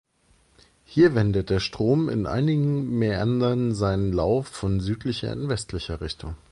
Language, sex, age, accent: German, male, 30-39, Deutschland Deutsch